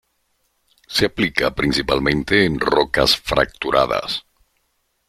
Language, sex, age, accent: Spanish, male, 50-59, América central